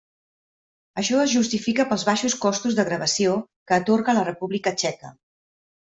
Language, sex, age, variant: Catalan, female, 50-59, Central